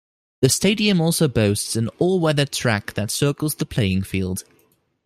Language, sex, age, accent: English, male, 19-29, United States English